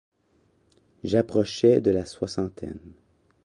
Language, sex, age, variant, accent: French, male, 40-49, Français d'Amérique du Nord, Français du Canada